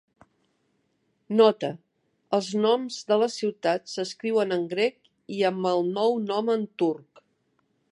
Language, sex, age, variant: Catalan, female, 50-59, Central